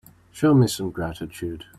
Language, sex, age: English, male, 19-29